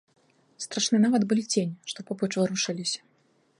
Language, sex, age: Belarusian, female, 30-39